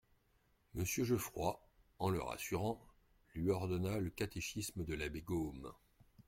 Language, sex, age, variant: French, male, 40-49, Français de métropole